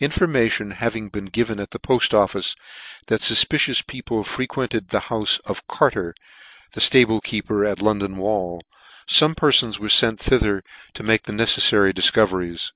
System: none